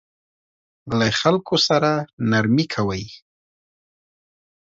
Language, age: Pashto, 40-49